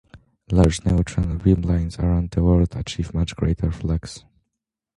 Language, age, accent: English, under 19, United States English